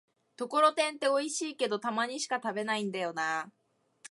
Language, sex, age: Japanese, female, 19-29